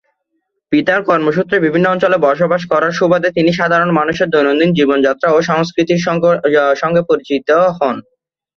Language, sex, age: Bengali, male, 19-29